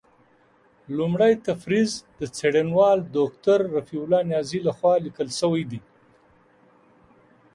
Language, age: Pashto, 50-59